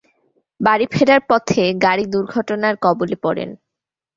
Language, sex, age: Bengali, female, 19-29